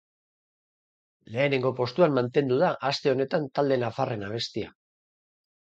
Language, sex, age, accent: Basque, male, 40-49, Mendebalekoa (Araba, Bizkaia, Gipuzkoako mendebaleko herri batzuk)